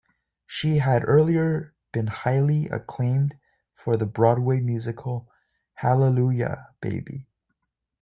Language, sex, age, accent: English, male, 19-29, Canadian English